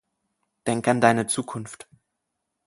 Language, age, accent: German, 19-29, Deutschland Deutsch